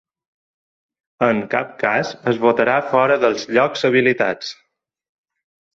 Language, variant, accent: Catalan, Balear, balear